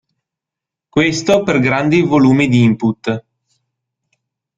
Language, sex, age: Italian, male, 30-39